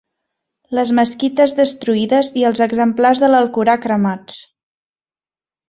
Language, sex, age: Catalan, female, 30-39